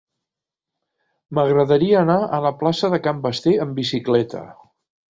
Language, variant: Catalan, Central